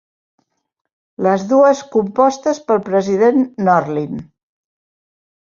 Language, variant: Catalan, Central